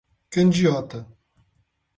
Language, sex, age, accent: Portuguese, male, 19-29, Paulista